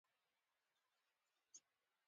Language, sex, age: Pashto, female, 19-29